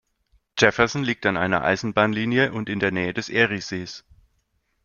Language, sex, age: German, male, 30-39